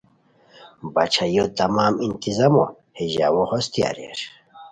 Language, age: Khowar, 30-39